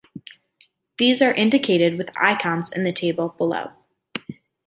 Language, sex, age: English, female, 19-29